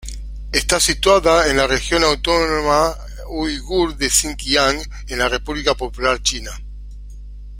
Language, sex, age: Spanish, male, 50-59